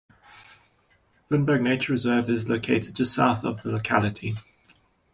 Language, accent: English, Southern African (South Africa, Zimbabwe, Namibia)